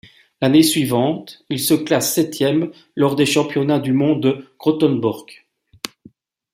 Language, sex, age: French, male, 50-59